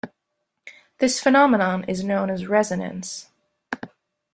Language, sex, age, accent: English, female, 19-29, United States English